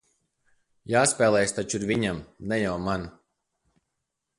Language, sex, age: Latvian, male, 19-29